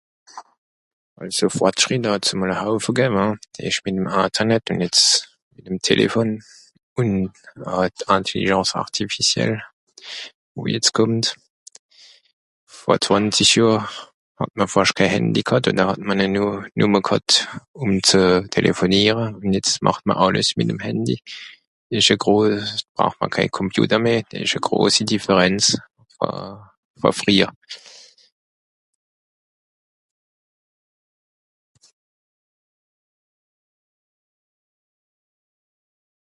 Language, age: Swiss German, 40-49